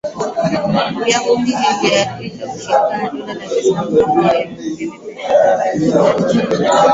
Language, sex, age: Swahili, female, 19-29